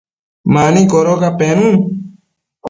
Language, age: Matsés, under 19